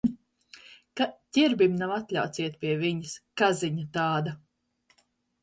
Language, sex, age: Latvian, female, 30-39